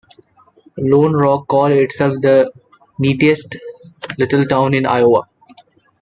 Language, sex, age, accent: English, male, 19-29, India and South Asia (India, Pakistan, Sri Lanka)